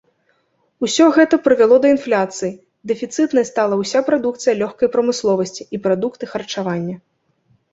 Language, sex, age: Belarusian, female, 19-29